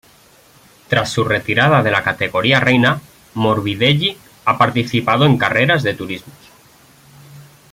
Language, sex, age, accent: Spanish, male, 19-29, España: Centro-Sur peninsular (Madrid, Toledo, Castilla-La Mancha)